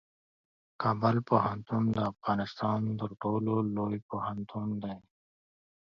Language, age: Pashto, 40-49